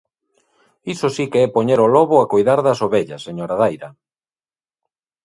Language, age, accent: Galician, 40-49, Normativo (estándar)